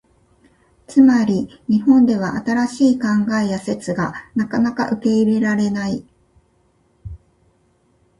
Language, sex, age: Japanese, female, 50-59